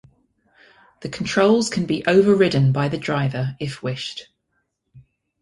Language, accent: English, England English